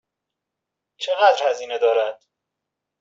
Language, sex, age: Persian, male, 30-39